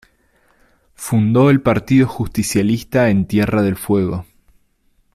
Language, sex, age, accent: Spanish, male, 30-39, Rioplatense: Argentina, Uruguay, este de Bolivia, Paraguay